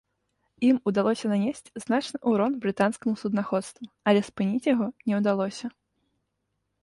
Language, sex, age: Belarusian, female, 19-29